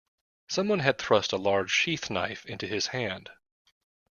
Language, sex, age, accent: English, male, 30-39, United States English